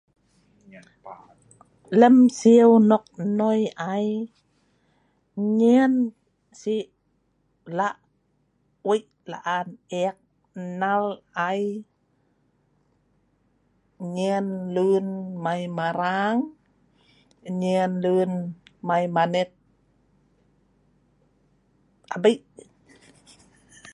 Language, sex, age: Sa'ban, female, 60-69